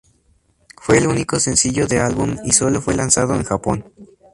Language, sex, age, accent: Spanish, male, 19-29, México